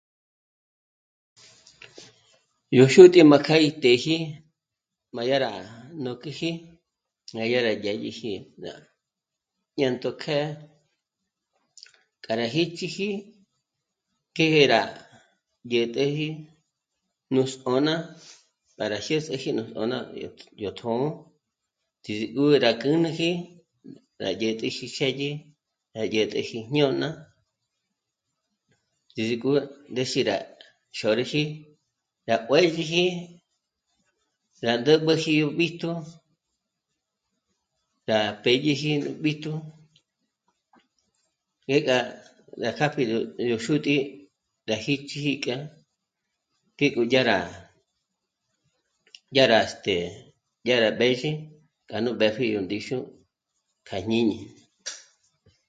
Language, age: Michoacán Mazahua, 19-29